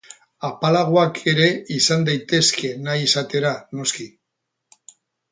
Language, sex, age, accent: Basque, male, 60-69, Erdialdekoa edo Nafarra (Gipuzkoa, Nafarroa)